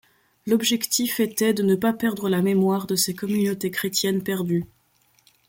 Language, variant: French, Français de métropole